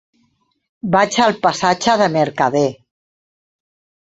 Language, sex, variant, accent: Catalan, female, Central, Barceloní